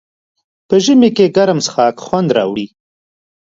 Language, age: Pashto, 30-39